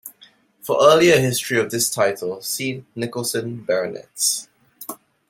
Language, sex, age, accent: English, male, 19-29, Singaporean English